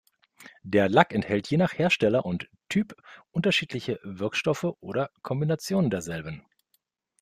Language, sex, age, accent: German, male, 40-49, Deutschland Deutsch